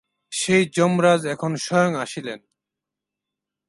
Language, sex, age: Bengali, male, 19-29